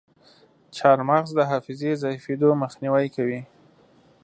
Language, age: Pashto, 19-29